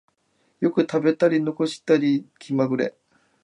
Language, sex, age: Japanese, male, 19-29